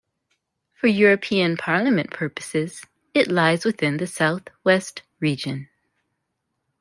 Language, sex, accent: English, female, United States English